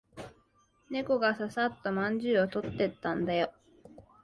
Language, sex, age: Japanese, female, 19-29